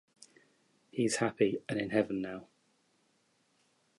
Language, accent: English, England English